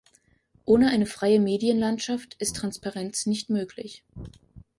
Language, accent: German, Deutschland Deutsch